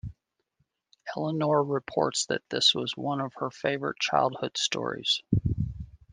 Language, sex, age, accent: English, male, 50-59, United States English